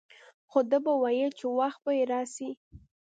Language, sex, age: Pashto, female, 19-29